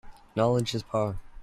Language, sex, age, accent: English, male, under 19, Irish English